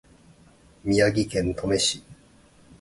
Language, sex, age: Japanese, male, 30-39